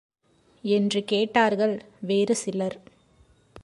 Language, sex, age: Tamil, female, 30-39